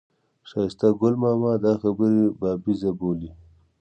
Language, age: Pashto, 19-29